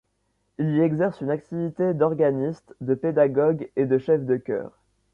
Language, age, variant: French, under 19, Français de métropole